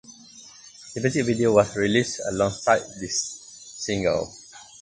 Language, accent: English, Malaysian English